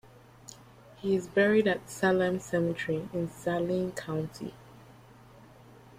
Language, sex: English, female